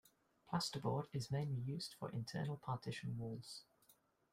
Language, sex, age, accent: English, male, 19-29, England English